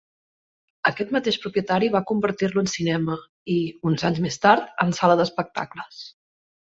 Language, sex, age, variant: Catalan, female, 30-39, Central